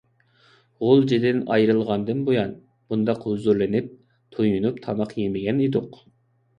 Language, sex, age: Uyghur, male, 19-29